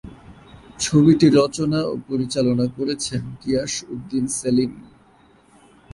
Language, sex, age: Bengali, male, 30-39